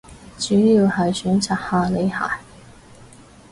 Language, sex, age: Cantonese, female, 30-39